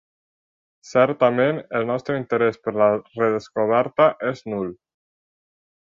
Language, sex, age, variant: Catalan, male, under 19, Nord-Occidental